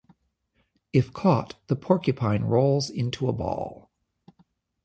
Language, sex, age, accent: English, male, 50-59, United States English